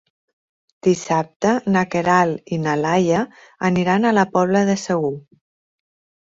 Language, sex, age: Catalan, female, 40-49